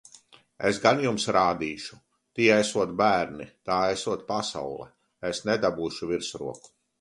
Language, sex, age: Latvian, male, 40-49